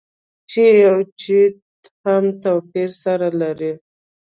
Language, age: Pashto, 19-29